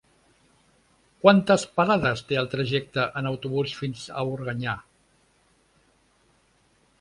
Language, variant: Catalan, Central